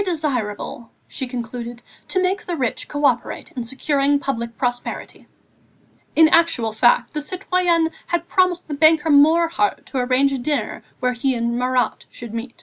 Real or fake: real